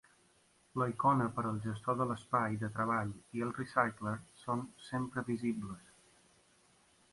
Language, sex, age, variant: Catalan, male, 40-49, Balear